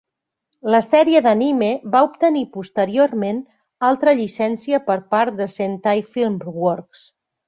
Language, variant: Catalan, Central